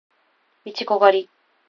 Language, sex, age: Japanese, female, 19-29